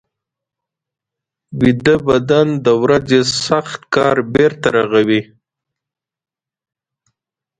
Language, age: Pashto, 30-39